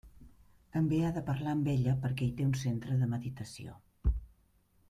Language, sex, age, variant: Catalan, female, 50-59, Central